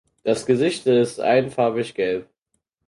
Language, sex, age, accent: German, male, under 19, Deutschland Deutsch